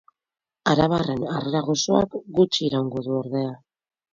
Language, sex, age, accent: Basque, female, 30-39, Mendebalekoa (Araba, Bizkaia, Gipuzkoako mendebaleko herri batzuk)